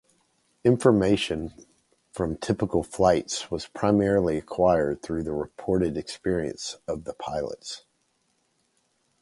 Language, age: English, 50-59